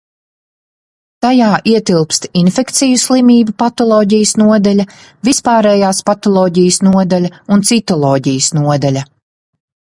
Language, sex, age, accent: Latvian, female, 40-49, bez akcenta